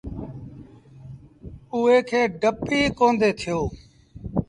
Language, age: Sindhi Bhil, 40-49